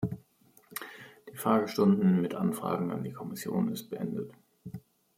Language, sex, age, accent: German, male, 30-39, Deutschland Deutsch